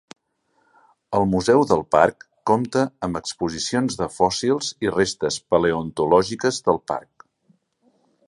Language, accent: Catalan, gironí